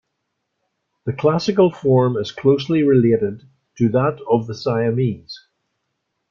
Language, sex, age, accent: English, male, 70-79, Irish English